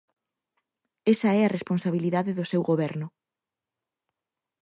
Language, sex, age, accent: Galician, female, 19-29, Oriental (común en zona oriental)